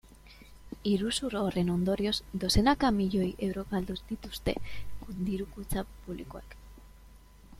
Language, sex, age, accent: Basque, female, 19-29, Mendebalekoa (Araba, Bizkaia, Gipuzkoako mendebaleko herri batzuk)